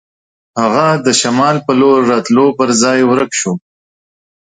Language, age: Pashto, 30-39